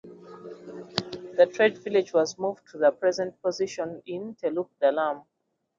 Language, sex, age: English, female, 30-39